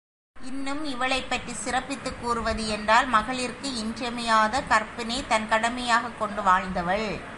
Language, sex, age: Tamil, female, 40-49